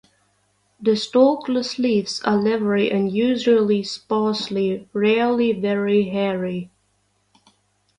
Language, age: English, 19-29